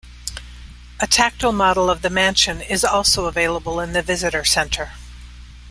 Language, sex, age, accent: English, female, 60-69, United States English